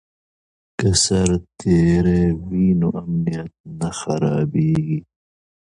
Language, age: Pashto, 40-49